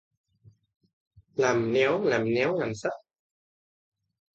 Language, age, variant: Vietnamese, 19-29, Hà Nội